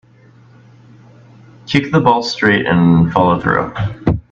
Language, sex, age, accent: English, male, 19-29, United States English